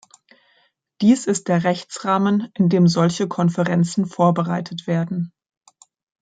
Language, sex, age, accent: German, female, 30-39, Deutschland Deutsch